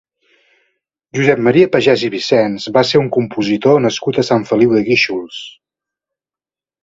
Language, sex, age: Catalan, male, 50-59